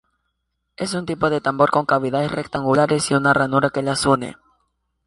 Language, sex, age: Spanish, male, under 19